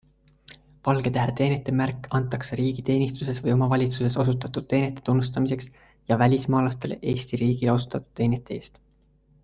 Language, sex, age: Estonian, male, 19-29